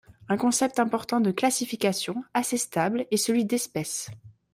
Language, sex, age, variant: French, female, 19-29, Français de métropole